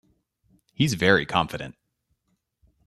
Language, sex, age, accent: English, male, 30-39, United States English